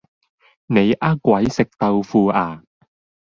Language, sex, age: Cantonese, male, 30-39